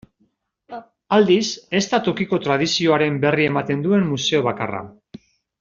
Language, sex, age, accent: Basque, male, 40-49, Mendebalekoa (Araba, Bizkaia, Gipuzkoako mendebaleko herri batzuk)